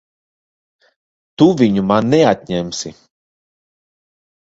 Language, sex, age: Latvian, male, 30-39